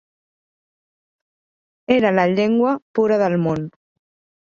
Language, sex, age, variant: Catalan, female, 30-39, Central